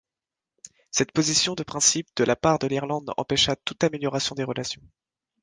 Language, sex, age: French, male, 19-29